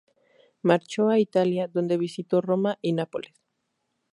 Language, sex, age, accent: Spanish, female, 19-29, México